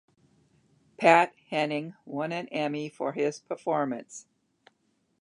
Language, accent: English, United States English